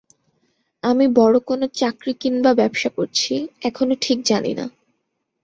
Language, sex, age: Bengali, female, 19-29